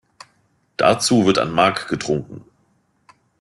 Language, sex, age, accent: German, male, 40-49, Deutschland Deutsch